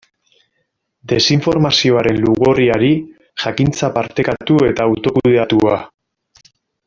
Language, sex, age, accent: Basque, male, 30-39, Mendebalekoa (Araba, Bizkaia, Gipuzkoako mendebaleko herri batzuk)